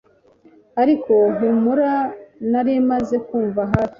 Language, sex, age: Kinyarwanda, female, 40-49